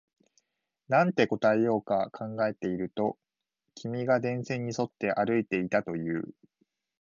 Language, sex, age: Japanese, male, 19-29